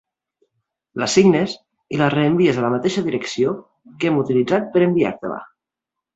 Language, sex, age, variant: Catalan, female, 40-49, Nord-Occidental